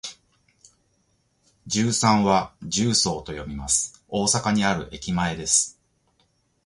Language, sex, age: Japanese, male, 40-49